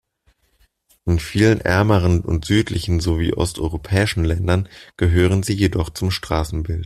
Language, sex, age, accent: German, male, 19-29, Deutschland Deutsch